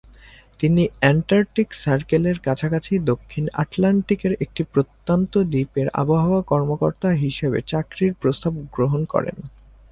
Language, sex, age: Bengali, male, 19-29